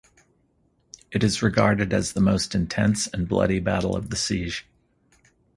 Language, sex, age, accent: English, male, 50-59, United States English